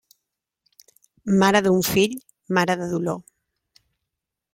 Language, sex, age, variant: Catalan, female, 30-39, Central